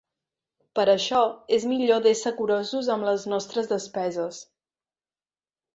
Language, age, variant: Catalan, 19-29, Central